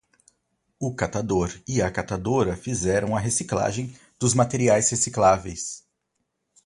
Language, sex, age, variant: Portuguese, male, 30-39, Portuguese (Brasil)